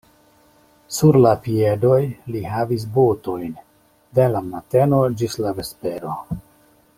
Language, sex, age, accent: Esperanto, male, 50-59, Internacia